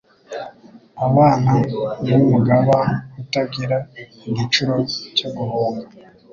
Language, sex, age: Kinyarwanda, male, 19-29